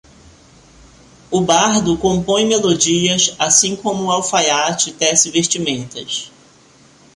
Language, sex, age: Portuguese, male, 30-39